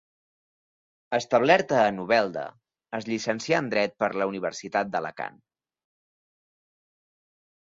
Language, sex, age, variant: Catalan, male, 19-29, Central